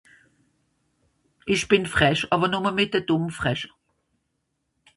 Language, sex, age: Swiss German, female, 60-69